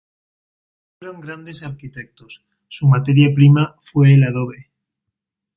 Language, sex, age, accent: Spanish, male, 40-49, España: Centro-Sur peninsular (Madrid, Toledo, Castilla-La Mancha)